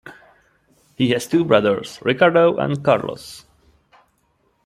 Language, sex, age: English, male, 30-39